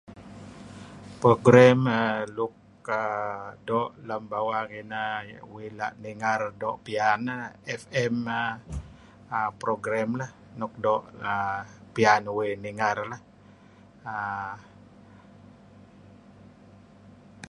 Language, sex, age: Kelabit, male, 60-69